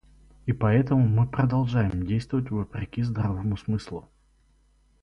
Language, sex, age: Russian, male, 19-29